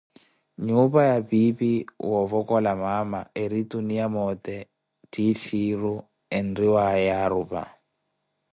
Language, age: Koti, 30-39